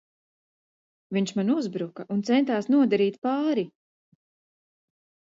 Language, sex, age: Latvian, female, 40-49